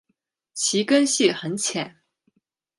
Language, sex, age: Chinese, female, 19-29